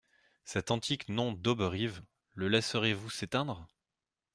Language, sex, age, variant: French, male, 30-39, Français de métropole